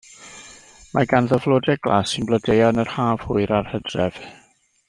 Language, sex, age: Welsh, male, 50-59